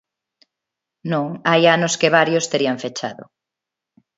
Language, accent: Galician, Neofalante